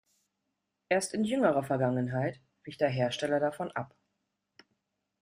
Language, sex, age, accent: German, female, 40-49, Deutschland Deutsch